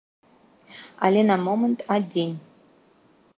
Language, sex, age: Belarusian, female, 30-39